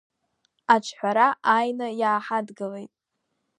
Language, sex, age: Abkhazian, female, under 19